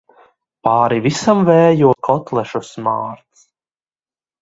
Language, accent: Latvian, Latgaliešu